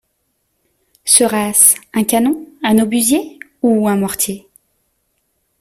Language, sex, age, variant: French, female, 30-39, Français de métropole